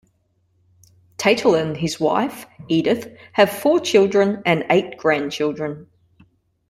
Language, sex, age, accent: English, female, 40-49, Australian English